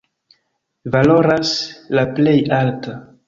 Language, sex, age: Esperanto, male, 19-29